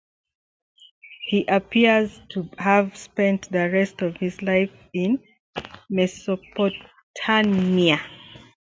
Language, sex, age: English, female, 30-39